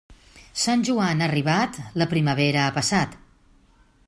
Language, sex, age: Catalan, female, 50-59